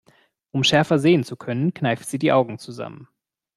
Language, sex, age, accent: German, male, 19-29, Deutschland Deutsch